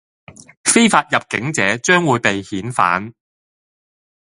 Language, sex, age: Cantonese, male, 30-39